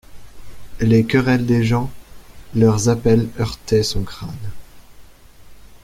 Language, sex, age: French, male, 19-29